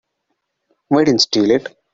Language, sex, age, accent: English, male, 19-29, India and South Asia (India, Pakistan, Sri Lanka)